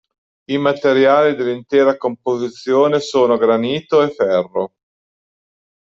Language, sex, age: Italian, male, 50-59